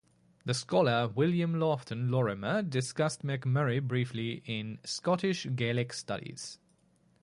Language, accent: English, United States English; England English